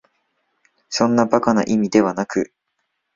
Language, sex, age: Japanese, male, 19-29